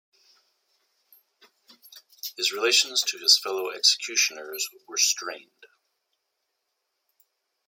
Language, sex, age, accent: English, male, 60-69, United States English